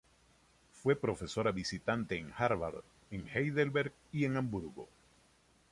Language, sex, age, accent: Spanish, male, 60-69, Caribe: Cuba, Venezuela, Puerto Rico, República Dominicana, Panamá, Colombia caribeña, México caribeño, Costa del golfo de México